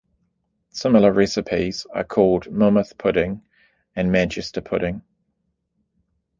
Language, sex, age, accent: English, male, 30-39, New Zealand English